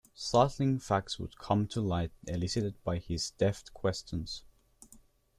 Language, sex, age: English, male, under 19